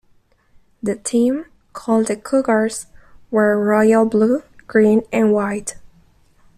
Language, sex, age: English, female, 19-29